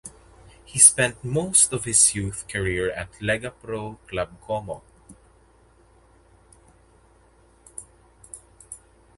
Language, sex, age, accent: English, male, under 19, Filipino